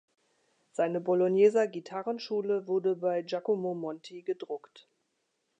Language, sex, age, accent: German, female, 50-59, Deutschland Deutsch